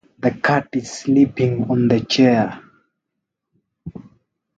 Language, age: English, 19-29